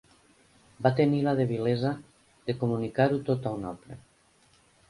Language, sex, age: Catalan, female, 50-59